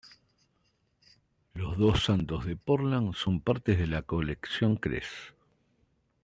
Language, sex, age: Spanish, male, 30-39